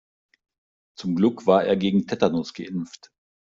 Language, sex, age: German, male, 50-59